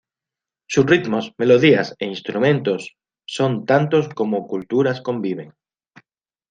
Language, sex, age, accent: Spanish, male, 40-49, España: Sur peninsular (Andalucia, Extremadura, Murcia)